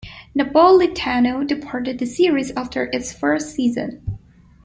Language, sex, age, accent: English, female, 19-29, United States English